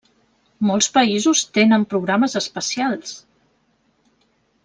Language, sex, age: Catalan, female, 40-49